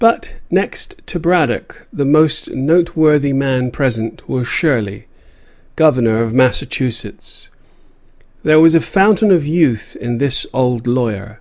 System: none